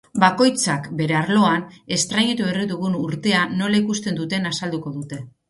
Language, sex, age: Basque, female, 40-49